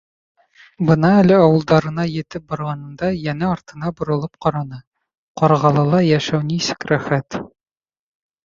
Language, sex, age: Bashkir, male, 19-29